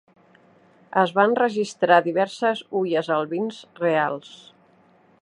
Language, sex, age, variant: Catalan, female, 50-59, Central